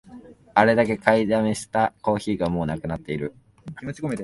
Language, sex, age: Japanese, male, 19-29